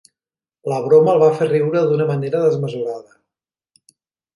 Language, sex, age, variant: Catalan, male, 40-49, Central